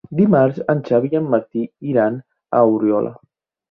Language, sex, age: Catalan, male, 19-29